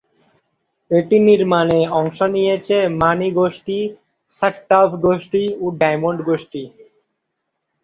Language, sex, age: Bengali, male, 19-29